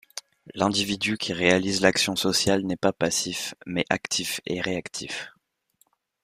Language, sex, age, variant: French, male, under 19, Français de métropole